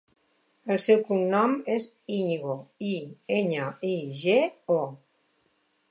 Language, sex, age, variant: Catalan, female, 60-69, Central